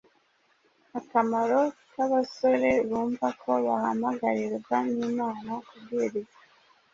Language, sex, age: Kinyarwanda, female, 30-39